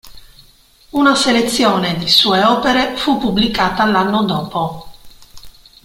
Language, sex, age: Italian, female, 40-49